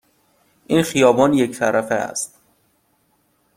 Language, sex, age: Persian, male, 19-29